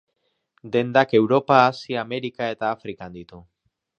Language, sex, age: Basque, male, 30-39